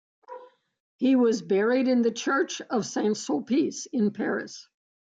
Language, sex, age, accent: English, female, 70-79, United States English